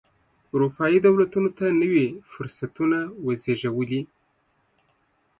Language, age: Pashto, 30-39